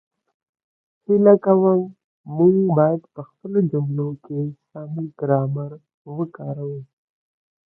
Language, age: Pashto, 30-39